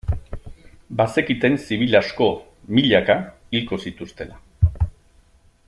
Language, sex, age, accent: Basque, male, 50-59, Mendebalekoa (Araba, Bizkaia, Gipuzkoako mendebaleko herri batzuk)